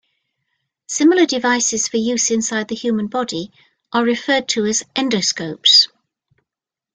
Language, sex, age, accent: English, female, 60-69, England English